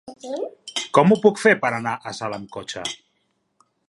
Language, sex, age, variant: Catalan, male, 40-49, Central